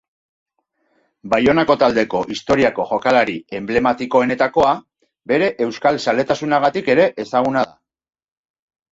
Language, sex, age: Basque, male, 40-49